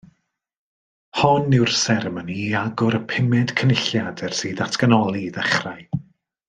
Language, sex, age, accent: Welsh, male, 30-39, Y Deyrnas Unedig Cymraeg